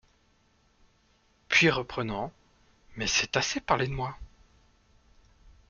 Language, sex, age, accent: French, male, 30-39, Français de l'ouest de la France